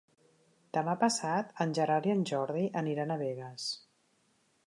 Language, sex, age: Catalan, female, 40-49